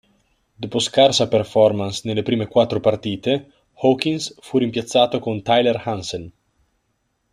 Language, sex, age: Italian, male, 19-29